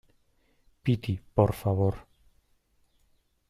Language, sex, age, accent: Spanish, male, 40-49, España: Norte peninsular (Asturias, Castilla y León, Cantabria, País Vasco, Navarra, Aragón, La Rioja, Guadalajara, Cuenca)